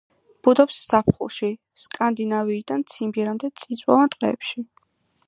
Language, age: Georgian, under 19